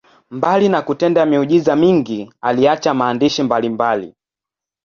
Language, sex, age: Swahili, male, 19-29